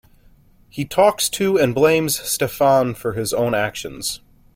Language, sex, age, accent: English, male, 19-29, United States English